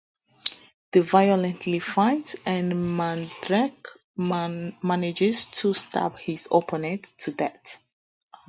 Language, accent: English, England English